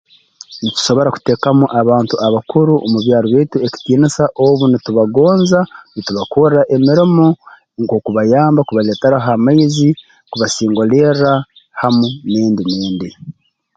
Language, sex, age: Tooro, male, 40-49